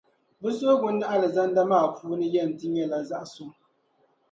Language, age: Dagbani, 19-29